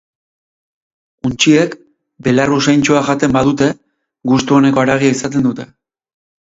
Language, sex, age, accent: Basque, male, 30-39, Erdialdekoa edo Nafarra (Gipuzkoa, Nafarroa)